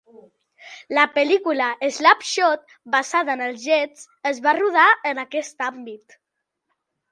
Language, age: Catalan, under 19